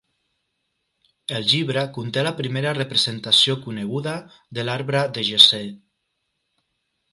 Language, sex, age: Catalan, male, 30-39